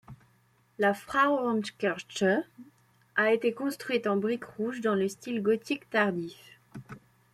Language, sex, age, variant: French, female, under 19, Français de métropole